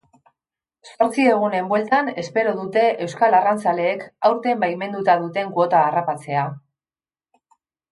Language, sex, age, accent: Basque, female, 50-59, Mendebalekoa (Araba, Bizkaia, Gipuzkoako mendebaleko herri batzuk)